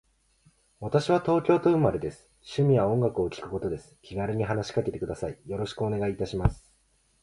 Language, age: Japanese, 19-29